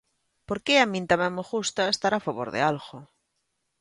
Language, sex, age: Galician, female, 30-39